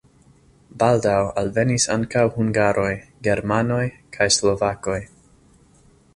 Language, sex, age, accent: Esperanto, male, 30-39, Internacia